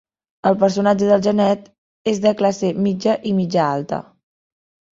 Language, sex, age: Catalan, female, 40-49